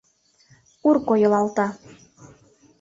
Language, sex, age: Mari, female, 19-29